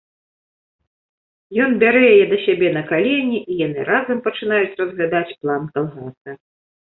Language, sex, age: Belarusian, female, 40-49